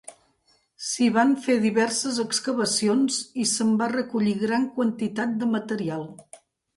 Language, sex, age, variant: Catalan, female, 60-69, Central